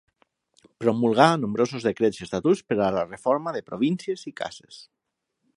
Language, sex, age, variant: Catalan, male, 40-49, Valencià meridional